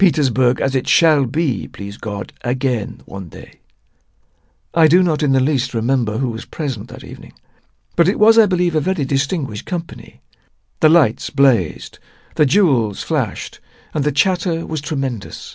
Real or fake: real